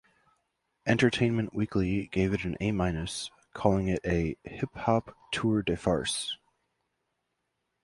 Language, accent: English, United States English